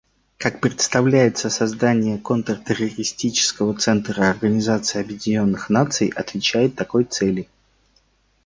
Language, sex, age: Russian, male, 40-49